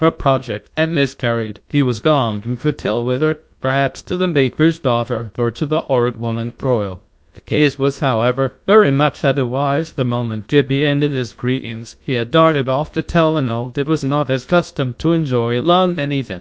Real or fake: fake